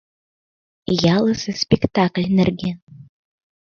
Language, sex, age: Mari, female, under 19